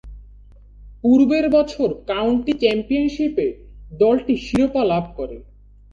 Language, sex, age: Bengali, male, under 19